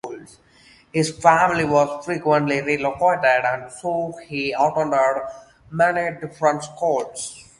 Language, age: English, 19-29